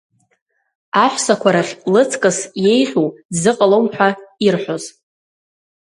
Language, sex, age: Abkhazian, female, under 19